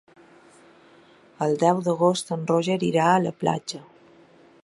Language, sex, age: Catalan, female, 40-49